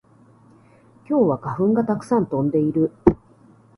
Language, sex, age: Japanese, female, 40-49